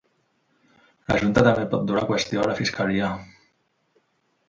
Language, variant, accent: Catalan, Central, central